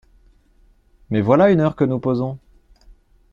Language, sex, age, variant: French, male, 19-29, Français de métropole